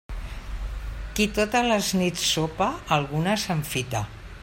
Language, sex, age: Catalan, female, 60-69